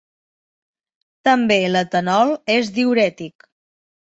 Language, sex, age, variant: Catalan, female, 30-39, Septentrional